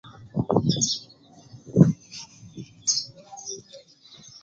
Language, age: Amba (Uganda), 30-39